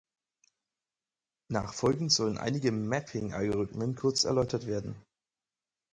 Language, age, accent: German, 30-39, Deutschland Deutsch